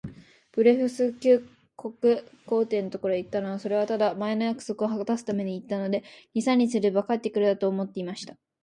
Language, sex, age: Japanese, female, under 19